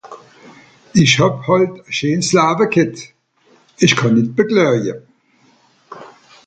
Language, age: Swiss German, 60-69